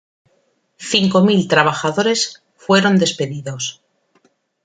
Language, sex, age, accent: Spanish, female, 40-49, España: Norte peninsular (Asturias, Castilla y León, Cantabria, País Vasco, Navarra, Aragón, La Rioja, Guadalajara, Cuenca)